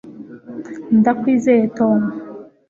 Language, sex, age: Kinyarwanda, female, 19-29